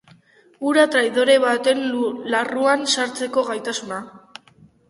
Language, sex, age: Basque, female, under 19